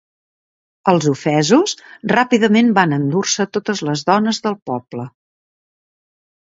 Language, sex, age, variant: Catalan, female, 60-69, Central